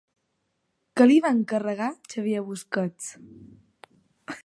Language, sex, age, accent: Catalan, female, 19-29, balear; valencià; menorquí